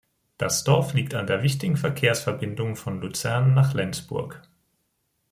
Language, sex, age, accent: German, male, 19-29, Deutschland Deutsch